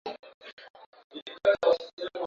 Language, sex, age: Swahili, female, 19-29